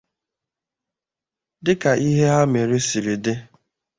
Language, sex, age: Igbo, male, 19-29